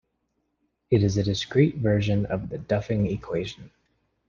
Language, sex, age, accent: English, male, 19-29, United States English